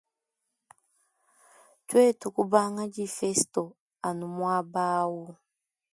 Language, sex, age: Luba-Lulua, female, 19-29